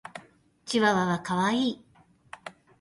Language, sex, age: Japanese, female, 50-59